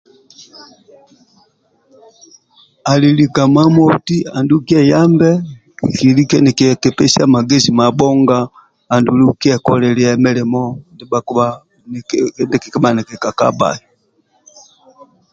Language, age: Amba (Uganda), 50-59